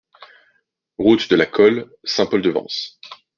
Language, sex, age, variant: French, male, 19-29, Français de métropole